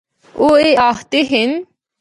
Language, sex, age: Northern Hindko, female, 19-29